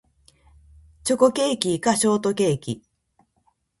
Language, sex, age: Japanese, female, 50-59